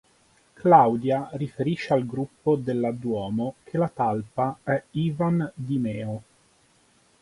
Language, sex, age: Italian, male, 30-39